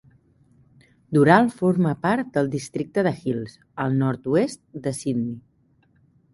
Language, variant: Catalan, Central